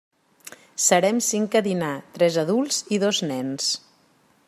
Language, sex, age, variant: Catalan, female, 40-49, Central